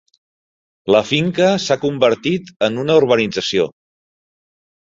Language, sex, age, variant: Catalan, male, 40-49, Central